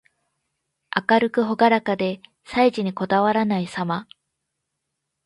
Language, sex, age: Japanese, female, 19-29